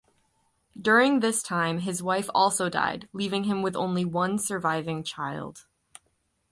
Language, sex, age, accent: English, female, 19-29, United States English; Canadian English